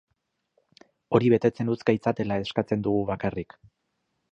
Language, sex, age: Basque, male, 30-39